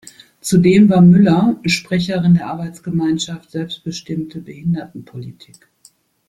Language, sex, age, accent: German, female, 50-59, Deutschland Deutsch